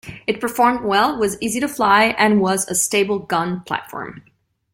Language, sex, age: English, female, 30-39